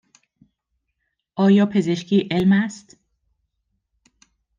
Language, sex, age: Persian, female, 40-49